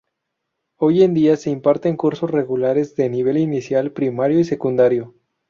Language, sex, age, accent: Spanish, male, 19-29, México